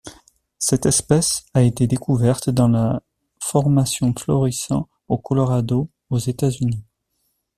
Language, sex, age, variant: French, male, 40-49, Français de métropole